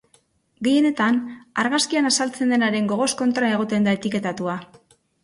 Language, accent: Basque, Mendebalekoa (Araba, Bizkaia, Gipuzkoako mendebaleko herri batzuk)